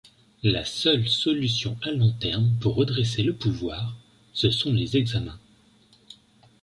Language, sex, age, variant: French, male, 30-39, Français de métropole